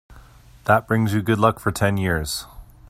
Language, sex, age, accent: English, male, 30-39, United States English